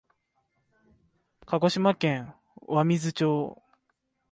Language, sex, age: Japanese, male, under 19